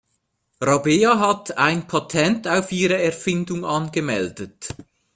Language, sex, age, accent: German, male, 40-49, Schweizerdeutsch